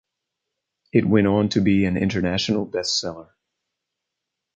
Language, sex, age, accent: English, male, 40-49, United States English